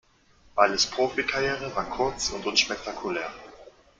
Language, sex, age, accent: German, male, 19-29, Deutschland Deutsch